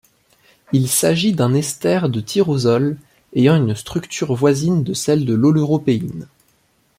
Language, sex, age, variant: French, male, 19-29, Français de métropole